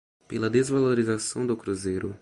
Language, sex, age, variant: Portuguese, male, 19-29, Portuguese (Brasil)